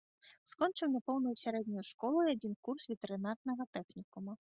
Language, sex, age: Belarusian, female, under 19